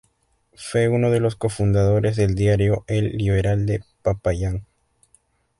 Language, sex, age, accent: Spanish, male, 19-29, Andino-Pacífico: Colombia, Perú, Ecuador, oeste de Bolivia y Venezuela andina